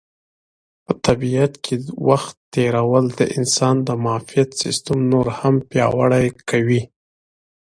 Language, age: Pashto, 30-39